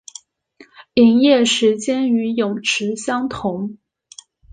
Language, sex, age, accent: Chinese, female, 19-29, 出生地：浙江省